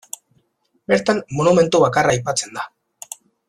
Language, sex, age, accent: Basque, male, under 19, Erdialdekoa edo Nafarra (Gipuzkoa, Nafarroa)